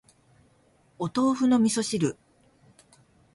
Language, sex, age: Japanese, female, 60-69